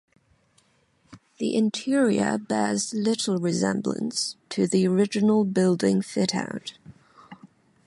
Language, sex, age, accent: English, female, 19-29, England English